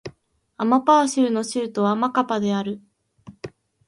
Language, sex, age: Japanese, female, 19-29